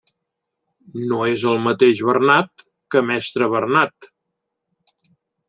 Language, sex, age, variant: Catalan, male, 80-89, Central